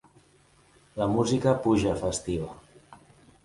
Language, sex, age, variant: Catalan, male, 30-39, Central